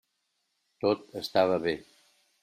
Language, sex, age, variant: Catalan, male, 60-69, Central